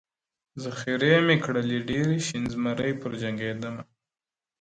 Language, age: Pashto, under 19